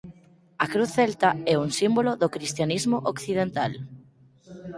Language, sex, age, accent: Galician, female, 19-29, Normativo (estándar)